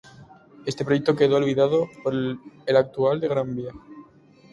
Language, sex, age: Spanish, male, 19-29